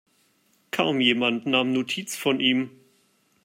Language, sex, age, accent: German, male, 30-39, Deutschland Deutsch